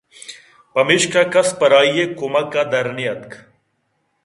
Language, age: Eastern Balochi, 30-39